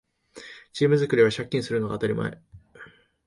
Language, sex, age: Japanese, male, 19-29